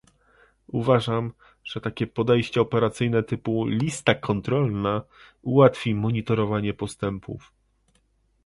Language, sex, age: Polish, male, 30-39